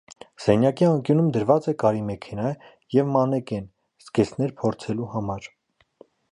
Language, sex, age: Armenian, male, 19-29